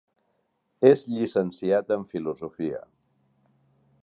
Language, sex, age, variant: Catalan, male, 50-59, Central